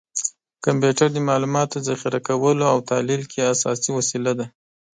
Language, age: Pashto, 19-29